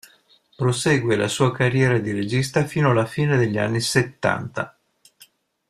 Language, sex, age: Italian, male, 60-69